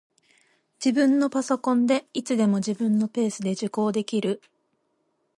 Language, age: Japanese, 19-29